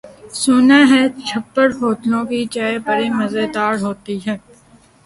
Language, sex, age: Urdu, female, 19-29